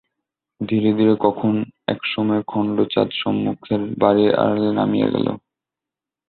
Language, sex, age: Bengali, male, 19-29